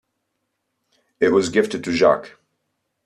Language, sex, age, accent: English, male, 30-39, United States English